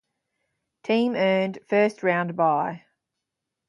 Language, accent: English, Australian English